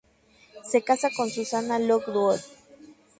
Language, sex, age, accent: Spanish, female, 30-39, México